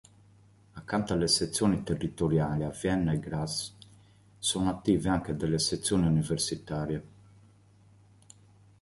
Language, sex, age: Italian, male, 30-39